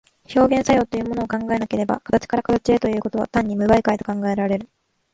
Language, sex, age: Japanese, female, 19-29